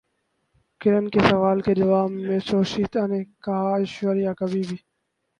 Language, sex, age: Urdu, male, 19-29